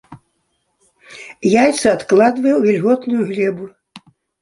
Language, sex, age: Belarusian, female, 70-79